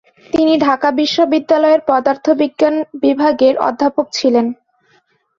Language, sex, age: Bengali, female, 19-29